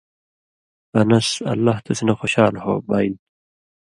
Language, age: Indus Kohistani, 30-39